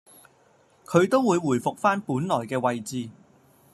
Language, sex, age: Cantonese, male, 40-49